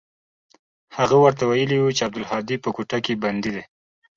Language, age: Pashto, 30-39